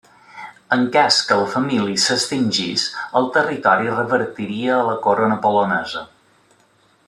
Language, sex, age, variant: Catalan, male, 30-39, Balear